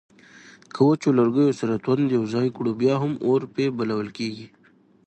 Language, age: Pashto, 19-29